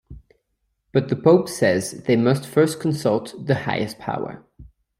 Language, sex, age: English, male, 30-39